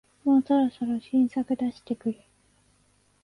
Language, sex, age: Japanese, female, 19-29